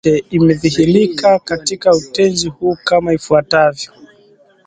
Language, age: Swahili, 19-29